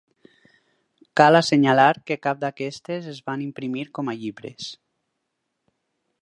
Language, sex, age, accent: Catalan, male, 19-29, valencià